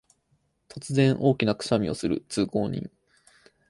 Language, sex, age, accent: Japanese, male, 19-29, 標準語